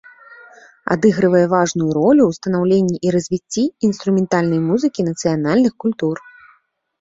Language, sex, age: Belarusian, female, 30-39